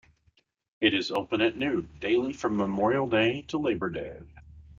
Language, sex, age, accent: English, male, 19-29, United States English